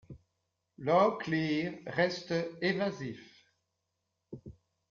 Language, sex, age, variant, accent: French, female, 60-69, Français d'Europe, Français de Belgique